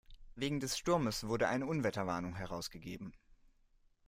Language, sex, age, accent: German, male, 19-29, Deutschland Deutsch